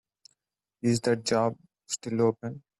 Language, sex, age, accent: English, male, 30-39, India and South Asia (India, Pakistan, Sri Lanka)